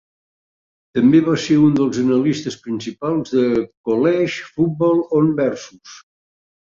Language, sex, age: Catalan, male, 60-69